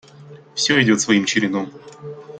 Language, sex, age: Russian, male, 19-29